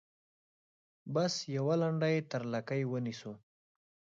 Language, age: Pashto, 30-39